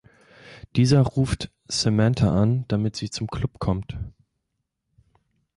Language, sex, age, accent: German, male, 30-39, Deutschland Deutsch